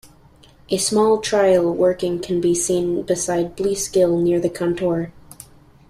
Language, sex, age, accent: English, male, under 19, United States English